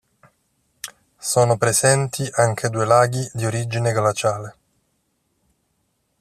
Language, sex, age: Italian, male, 19-29